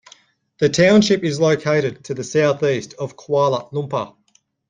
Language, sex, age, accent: English, male, 40-49, Australian English